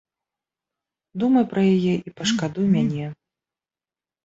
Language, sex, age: Belarusian, female, 30-39